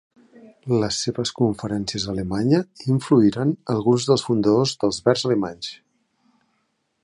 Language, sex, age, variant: Catalan, male, 40-49, Central